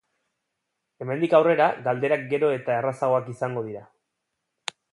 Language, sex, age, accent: Basque, male, 30-39, Erdialdekoa edo Nafarra (Gipuzkoa, Nafarroa)